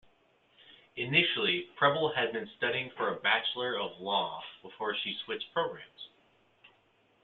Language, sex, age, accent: English, male, 19-29, United States English